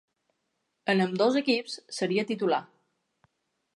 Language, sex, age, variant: Catalan, female, under 19, Balear